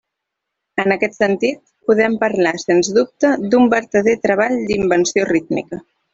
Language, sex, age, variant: Catalan, female, 19-29, Central